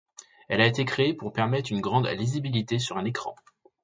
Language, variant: French, Français de métropole